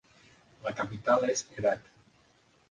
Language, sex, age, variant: Catalan, male, 50-59, Central